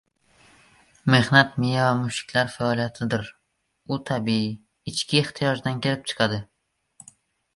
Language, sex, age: Uzbek, male, under 19